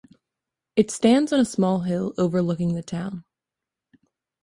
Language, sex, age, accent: English, female, under 19, United States English